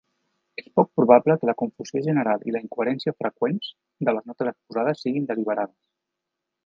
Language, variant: Catalan, Central